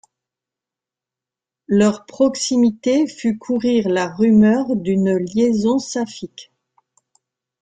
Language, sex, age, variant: French, female, 40-49, Français de métropole